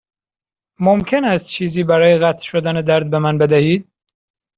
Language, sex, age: Persian, male, 19-29